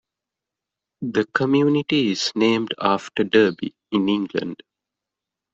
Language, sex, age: English, male, 30-39